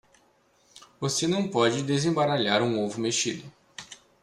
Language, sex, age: Portuguese, male, 19-29